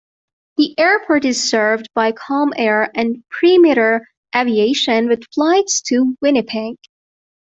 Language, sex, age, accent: English, female, 19-29, United States English